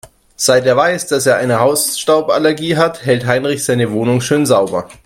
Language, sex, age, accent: German, male, 30-39, Deutschland Deutsch